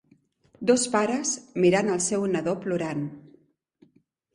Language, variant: Catalan, Central